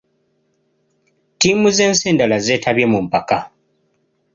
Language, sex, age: Ganda, male, 19-29